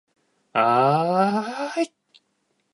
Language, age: Japanese, 19-29